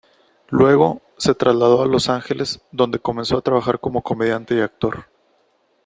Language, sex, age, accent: Spanish, male, 30-39, México